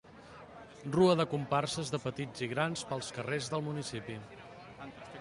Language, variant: Catalan, Central